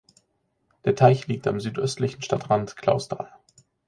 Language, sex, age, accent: German, male, 40-49, Deutschland Deutsch